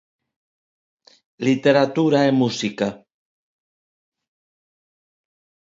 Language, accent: Galician, Neofalante